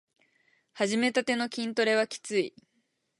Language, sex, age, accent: Japanese, female, 19-29, 標準語